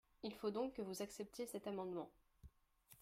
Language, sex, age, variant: French, female, under 19, Français de métropole